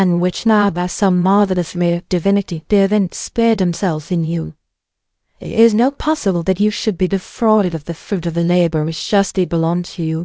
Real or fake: fake